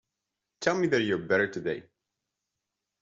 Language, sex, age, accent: English, male, 30-39, United States English